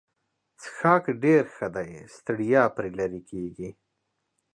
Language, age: Pashto, 30-39